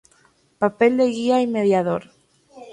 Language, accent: Spanish, Andino-Pacífico: Colombia, Perú, Ecuador, oeste de Bolivia y Venezuela andina